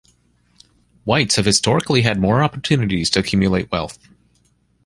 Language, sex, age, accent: English, male, 40-49, United States English